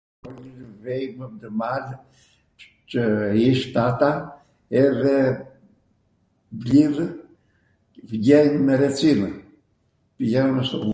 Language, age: Arvanitika Albanian, 70-79